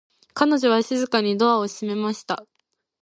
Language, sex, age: Japanese, female, 19-29